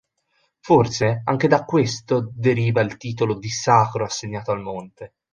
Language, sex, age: Italian, male, 19-29